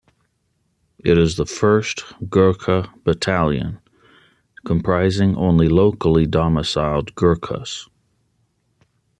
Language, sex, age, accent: English, male, 40-49, United States English